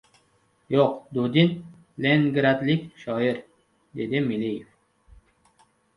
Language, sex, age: Uzbek, male, 30-39